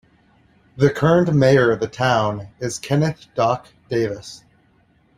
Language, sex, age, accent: English, male, 30-39, United States English